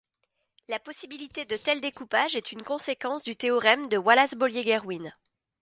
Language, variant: French, Français de métropole